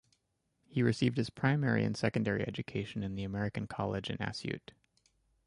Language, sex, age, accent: English, male, 19-29, United States English